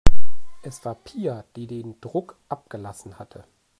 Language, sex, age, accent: German, male, 40-49, Deutschland Deutsch